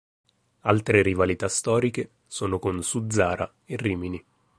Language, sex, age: Italian, male, 30-39